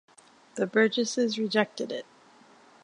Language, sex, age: English, female, 40-49